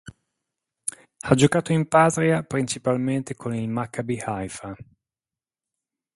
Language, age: Italian, 40-49